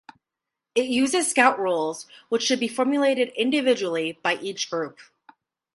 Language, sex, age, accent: English, female, 19-29, United States English